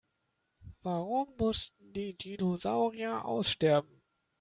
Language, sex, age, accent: German, male, 19-29, Deutschland Deutsch